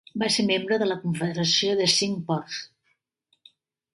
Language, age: Catalan, 60-69